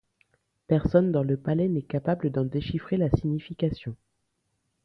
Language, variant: French, Français de métropole